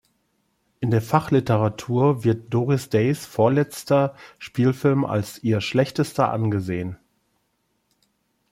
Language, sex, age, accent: German, male, 50-59, Deutschland Deutsch